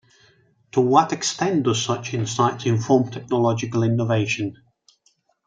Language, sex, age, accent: English, male, 30-39, England English